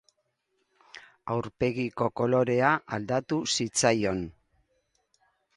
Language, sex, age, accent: Basque, female, 60-69, Erdialdekoa edo Nafarra (Gipuzkoa, Nafarroa)